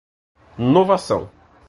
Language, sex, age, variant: Portuguese, male, 19-29, Portuguese (Brasil)